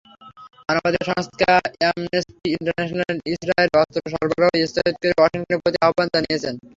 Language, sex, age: Bengali, male, under 19